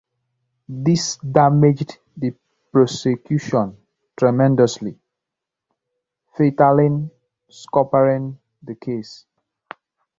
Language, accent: English, Southern African (South Africa, Zimbabwe, Namibia)